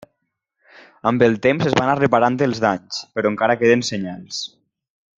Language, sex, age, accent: Catalan, male, 19-29, valencià